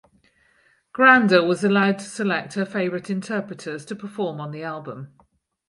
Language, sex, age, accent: English, female, 50-59, Welsh English